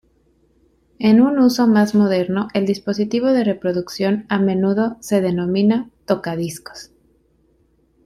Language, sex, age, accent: Spanish, female, 30-39, México